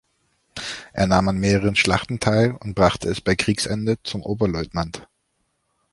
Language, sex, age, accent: German, male, 30-39, Deutschland Deutsch